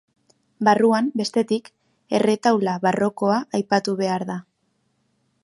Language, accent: Basque, Erdialdekoa edo Nafarra (Gipuzkoa, Nafarroa)